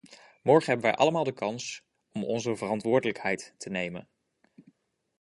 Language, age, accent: Dutch, 19-29, Nederlands Nederlands